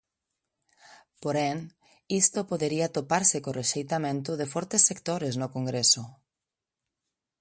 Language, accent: Galician, Normativo (estándar)